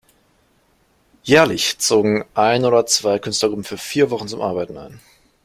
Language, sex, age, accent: German, male, under 19, Deutschland Deutsch